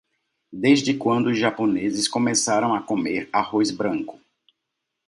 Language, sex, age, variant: Portuguese, male, 30-39, Portuguese (Brasil)